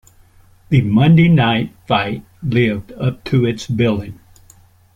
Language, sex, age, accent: English, male, 70-79, United States English